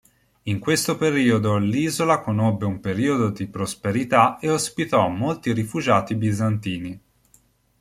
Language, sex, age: Italian, male, 19-29